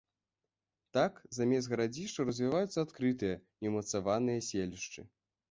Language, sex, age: Belarusian, male, under 19